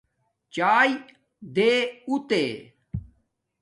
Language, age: Domaaki, 40-49